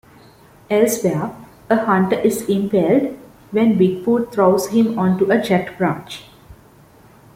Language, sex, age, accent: English, female, 19-29, India and South Asia (India, Pakistan, Sri Lanka)